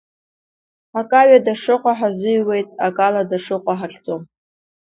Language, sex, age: Abkhazian, female, 30-39